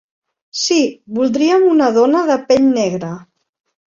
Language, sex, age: Catalan, female, 40-49